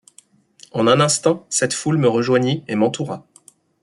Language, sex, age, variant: French, male, 30-39, Français de métropole